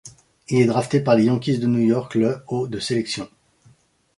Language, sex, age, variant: French, male, 30-39, Français de métropole